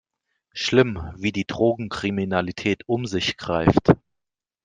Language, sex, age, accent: German, male, 30-39, Deutschland Deutsch